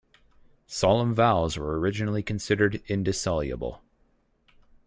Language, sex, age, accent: English, male, 19-29, United States English